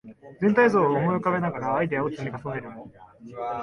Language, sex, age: Japanese, male, 19-29